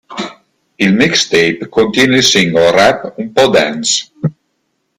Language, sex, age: Italian, male, 40-49